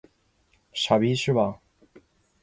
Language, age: Chinese, 30-39